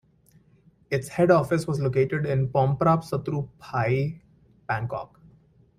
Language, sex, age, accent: English, male, 19-29, India and South Asia (India, Pakistan, Sri Lanka)